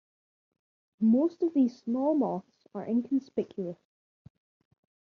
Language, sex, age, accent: English, male, under 19, Scottish English